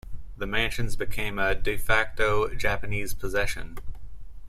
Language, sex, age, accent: English, male, 19-29, United States English